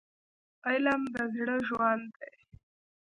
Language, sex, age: Pashto, female, under 19